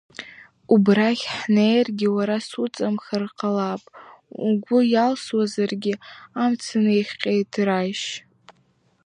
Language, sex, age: Abkhazian, female, under 19